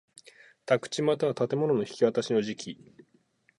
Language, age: Japanese, 30-39